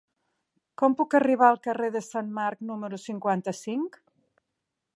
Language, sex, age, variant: Catalan, female, 50-59, Nord-Occidental